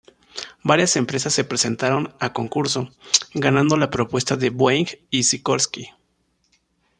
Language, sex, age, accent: Spanish, male, 19-29, México